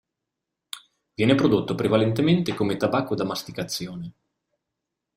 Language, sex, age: Italian, male, 30-39